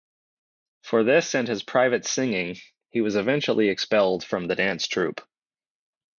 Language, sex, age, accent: English, male, 30-39, United States English